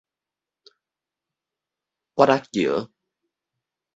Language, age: Min Nan Chinese, 19-29